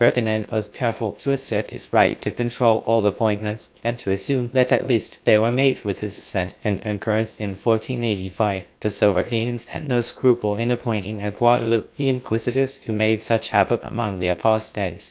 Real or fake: fake